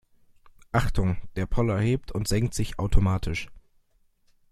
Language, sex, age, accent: German, male, under 19, Deutschland Deutsch